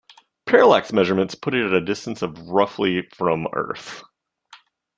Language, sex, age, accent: English, male, 30-39, United States English